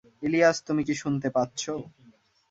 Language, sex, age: Bengali, male, 19-29